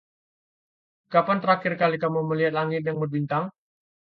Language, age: Indonesian, 19-29